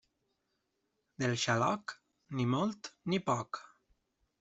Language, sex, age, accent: Catalan, male, 30-39, valencià